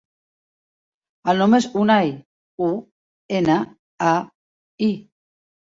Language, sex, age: Catalan, female, 50-59